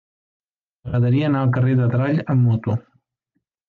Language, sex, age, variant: Catalan, male, 19-29, Central